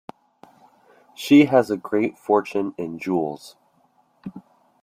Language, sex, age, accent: English, male, 19-29, United States English